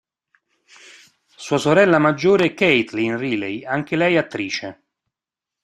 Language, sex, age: Italian, male, 50-59